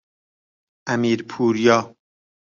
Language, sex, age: Persian, male, 30-39